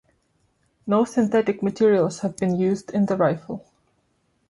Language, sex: English, female